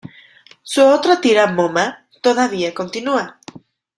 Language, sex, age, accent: Spanish, female, 30-39, México